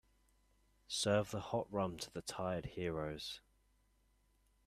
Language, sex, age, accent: English, male, 19-29, England English